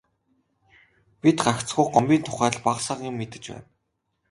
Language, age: Mongolian, 19-29